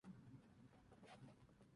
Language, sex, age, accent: Spanish, male, 19-29, México